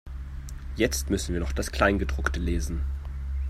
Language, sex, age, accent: German, male, 19-29, Deutschland Deutsch